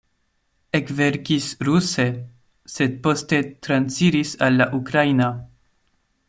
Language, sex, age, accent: Esperanto, male, 19-29, Internacia